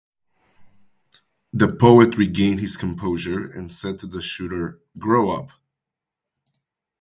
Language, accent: English, United States English